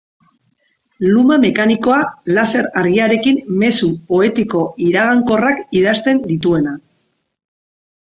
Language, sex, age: Basque, female, 40-49